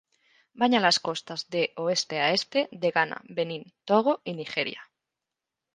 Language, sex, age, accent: Spanish, female, 19-29, España: Centro-Sur peninsular (Madrid, Toledo, Castilla-La Mancha)